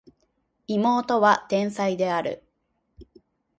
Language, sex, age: Japanese, female, 19-29